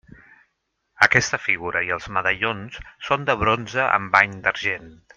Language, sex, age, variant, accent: Catalan, male, 50-59, Central, central